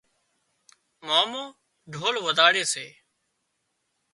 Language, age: Wadiyara Koli, 30-39